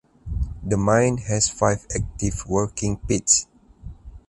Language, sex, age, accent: English, male, 30-39, Malaysian English